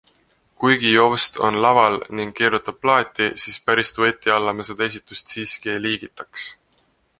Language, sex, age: Estonian, male, 19-29